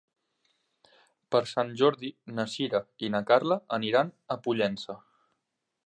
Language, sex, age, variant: Catalan, male, 19-29, Nord-Occidental